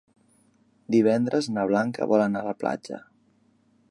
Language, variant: Catalan, Central